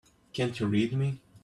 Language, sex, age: English, male, 19-29